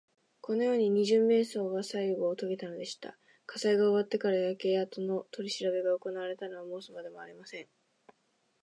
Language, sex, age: Japanese, female, 19-29